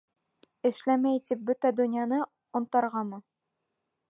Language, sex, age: Bashkir, female, 19-29